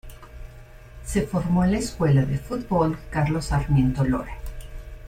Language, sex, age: Spanish, female, 40-49